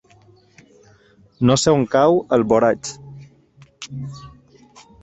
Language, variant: Catalan, Balear